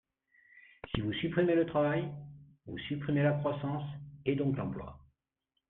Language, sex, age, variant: French, male, 50-59, Français de métropole